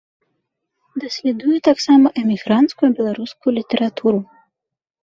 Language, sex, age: Belarusian, female, under 19